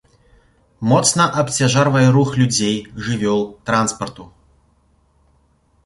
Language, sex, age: Belarusian, male, 30-39